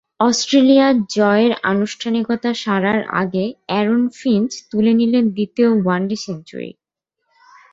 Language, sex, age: Bengali, female, 19-29